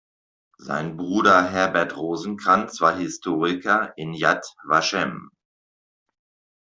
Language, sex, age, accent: German, male, 50-59, Deutschland Deutsch